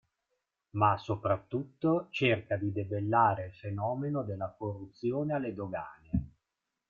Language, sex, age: Italian, male, 50-59